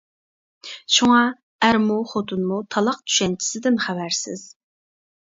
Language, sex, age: Uyghur, female, 19-29